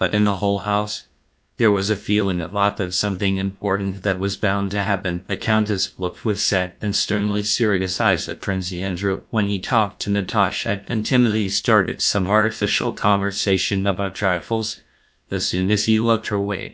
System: TTS, GlowTTS